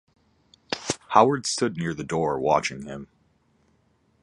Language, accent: English, United States English